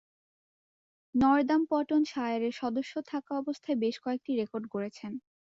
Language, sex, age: Bengali, female, under 19